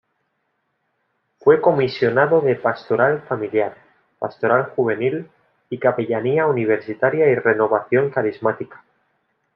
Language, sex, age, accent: Spanish, male, 30-39, España: Centro-Sur peninsular (Madrid, Toledo, Castilla-La Mancha)